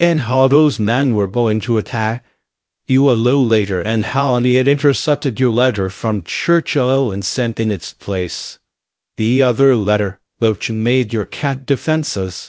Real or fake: fake